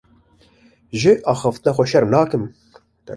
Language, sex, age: Kurdish, male, 19-29